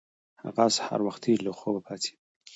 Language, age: Pashto, 19-29